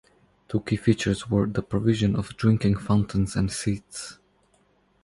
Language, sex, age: English, male, 30-39